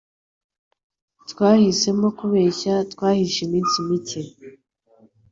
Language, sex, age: Kinyarwanda, female, 19-29